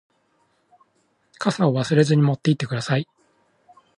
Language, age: Japanese, 40-49